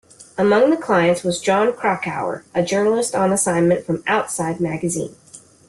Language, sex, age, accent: English, female, 30-39, United States English